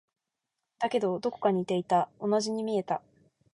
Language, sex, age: Japanese, female, 19-29